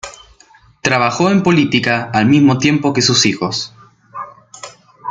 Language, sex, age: Spanish, male, under 19